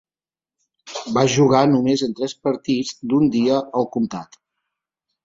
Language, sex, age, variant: Catalan, male, 40-49, Central